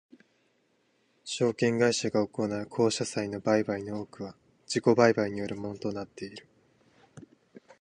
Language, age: Japanese, 19-29